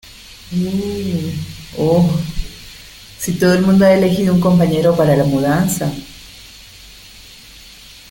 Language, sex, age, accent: Spanish, female, 40-49, Caribe: Cuba, Venezuela, Puerto Rico, República Dominicana, Panamá, Colombia caribeña, México caribeño, Costa del golfo de México